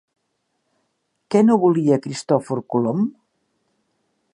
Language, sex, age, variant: Catalan, female, 60-69, Septentrional